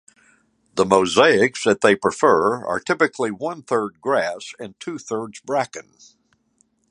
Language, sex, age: English, male, 70-79